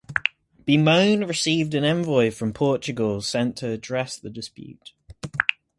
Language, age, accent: English, 30-39, England English